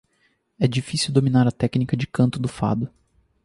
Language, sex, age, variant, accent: Portuguese, male, 19-29, Portuguese (Brasil), Paulista